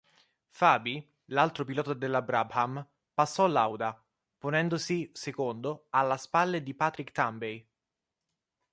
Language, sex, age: Italian, male, 19-29